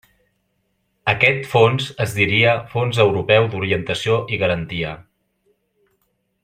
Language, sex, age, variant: Catalan, male, 30-39, Central